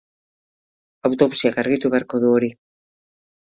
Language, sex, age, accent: Basque, female, 40-49, Mendebalekoa (Araba, Bizkaia, Gipuzkoako mendebaleko herri batzuk)